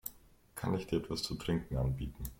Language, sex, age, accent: German, male, 19-29, Österreichisches Deutsch